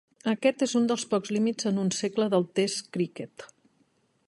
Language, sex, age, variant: Catalan, female, 50-59, Central